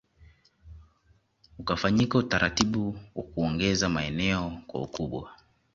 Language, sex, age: Swahili, male, 19-29